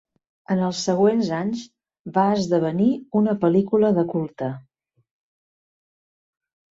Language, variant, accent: Catalan, Central, central